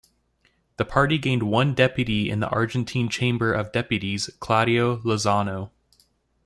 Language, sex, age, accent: English, male, 19-29, United States English